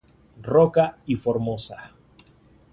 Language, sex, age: Spanish, male, 19-29